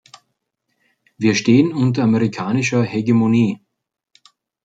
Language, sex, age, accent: German, male, 40-49, Österreichisches Deutsch